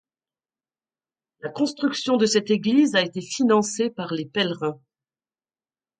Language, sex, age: French, female, 60-69